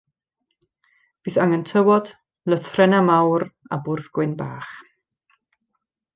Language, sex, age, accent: Welsh, female, 30-39, Y Deyrnas Unedig Cymraeg